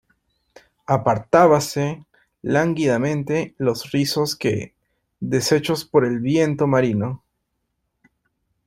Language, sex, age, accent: Spanish, male, 19-29, Andino-Pacífico: Colombia, Perú, Ecuador, oeste de Bolivia y Venezuela andina